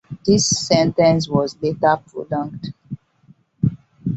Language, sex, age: English, female, 19-29